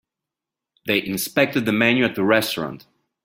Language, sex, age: English, male, 30-39